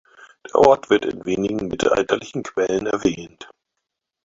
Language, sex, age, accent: German, male, 50-59, Deutschland Deutsch